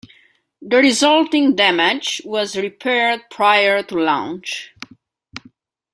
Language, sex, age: English, female, 30-39